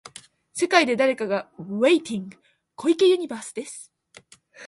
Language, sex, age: Japanese, female, 19-29